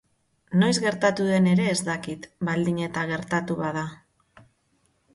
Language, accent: Basque, Mendebalekoa (Araba, Bizkaia, Gipuzkoako mendebaleko herri batzuk)